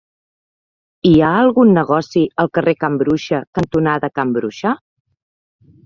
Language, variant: Catalan, Central